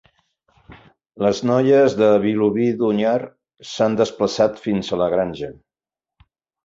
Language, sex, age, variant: Catalan, male, 60-69, Central